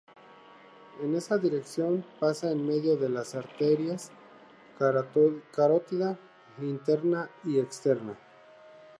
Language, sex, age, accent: Spanish, male, 30-39, México